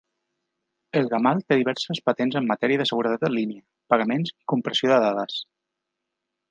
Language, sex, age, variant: Catalan, male, 30-39, Central